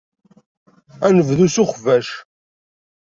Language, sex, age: Kabyle, male, 40-49